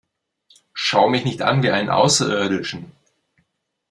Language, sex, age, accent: German, male, 40-49, Deutschland Deutsch